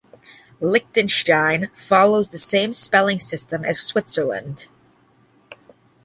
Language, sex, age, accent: English, female, 40-49, United States English